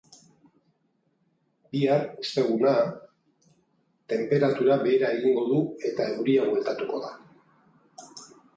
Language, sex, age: Basque, male, 50-59